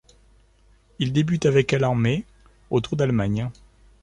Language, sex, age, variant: French, male, 50-59, Français de métropole